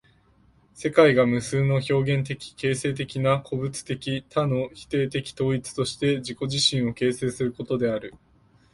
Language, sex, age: Japanese, male, 19-29